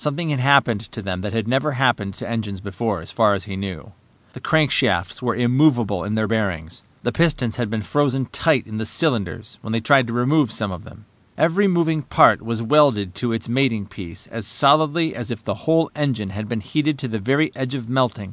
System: none